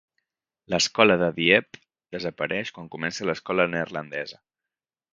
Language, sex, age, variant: Catalan, male, 30-39, Central